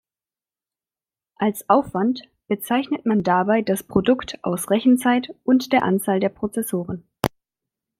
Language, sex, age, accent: German, female, 19-29, Deutschland Deutsch